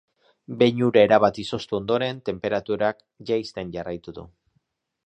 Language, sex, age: Basque, male, 30-39